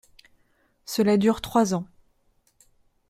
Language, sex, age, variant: French, female, 30-39, Français de métropole